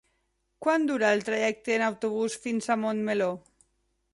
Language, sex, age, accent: Catalan, female, 40-49, valencià